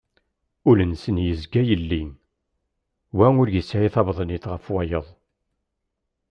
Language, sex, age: Kabyle, male, 40-49